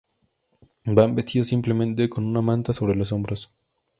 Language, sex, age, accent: Spanish, male, 19-29, México